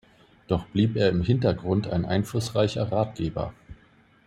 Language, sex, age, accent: German, male, 40-49, Deutschland Deutsch